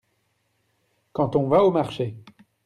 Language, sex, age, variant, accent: French, male, 30-39, Français d'Europe, Français de Belgique